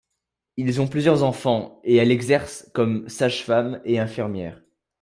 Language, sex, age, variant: French, male, under 19, Français de métropole